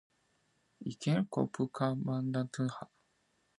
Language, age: Seri, 19-29